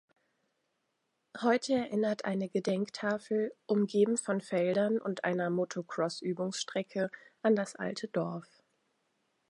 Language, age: German, 19-29